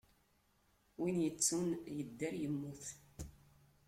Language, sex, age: Kabyle, female, 80-89